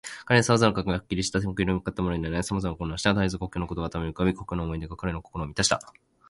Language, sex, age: Japanese, male, 19-29